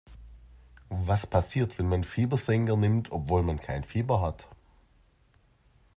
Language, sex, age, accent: German, male, 50-59, Deutschland Deutsch